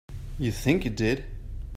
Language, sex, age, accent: English, male, 30-39, England English